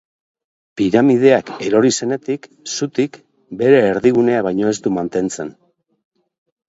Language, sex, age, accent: Basque, male, 50-59, Mendebalekoa (Araba, Bizkaia, Gipuzkoako mendebaleko herri batzuk)